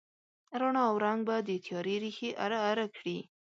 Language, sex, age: Pashto, female, 19-29